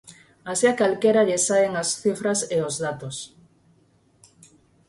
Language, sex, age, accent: Galician, female, 50-59, Normativo (estándar)